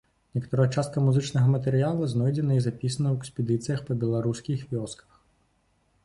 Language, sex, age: Belarusian, male, 19-29